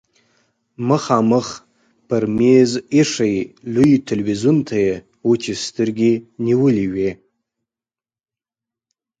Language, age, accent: Pashto, 19-29, کندهارۍ لهجه